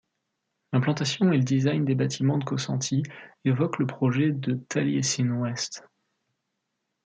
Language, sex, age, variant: French, male, 30-39, Français de métropole